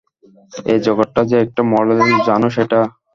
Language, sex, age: Bengali, male, 19-29